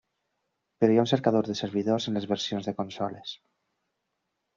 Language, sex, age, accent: Catalan, male, 19-29, valencià